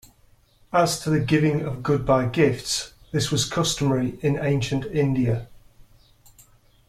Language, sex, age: English, male, 40-49